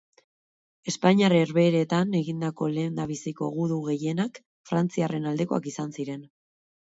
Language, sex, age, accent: Basque, female, 19-29, Mendebalekoa (Araba, Bizkaia, Gipuzkoako mendebaleko herri batzuk)